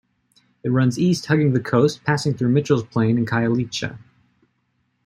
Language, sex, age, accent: English, male, 19-29, United States English